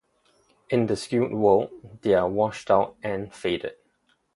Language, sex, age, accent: English, male, 19-29, Singaporean English